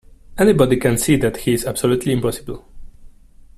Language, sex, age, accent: English, male, 19-29, England English